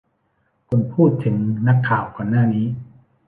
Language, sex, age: Thai, male, 19-29